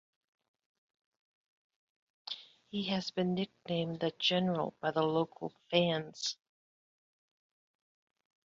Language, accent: English, United States English